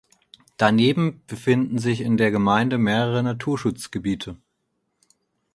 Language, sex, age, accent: German, male, 30-39, Deutschland Deutsch